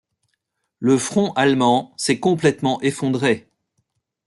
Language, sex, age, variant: French, male, 50-59, Français de métropole